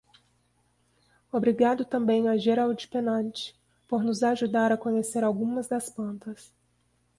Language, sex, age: Portuguese, female, 30-39